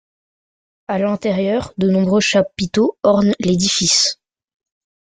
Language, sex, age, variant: French, male, under 19, Français de métropole